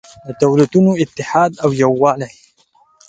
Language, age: Pashto, under 19